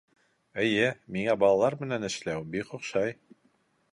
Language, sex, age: Bashkir, male, 40-49